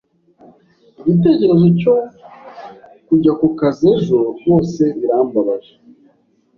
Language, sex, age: Kinyarwanda, male, 19-29